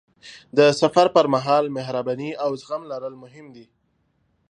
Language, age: Pashto, 19-29